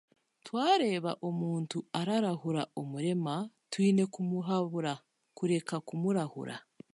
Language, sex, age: Chiga, female, 30-39